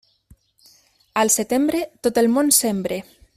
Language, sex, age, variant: Catalan, female, 19-29, Nord-Occidental